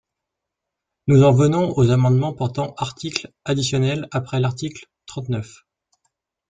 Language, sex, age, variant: French, male, 19-29, Français de métropole